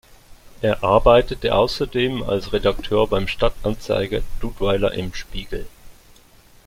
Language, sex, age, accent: German, male, 30-39, Schweizerdeutsch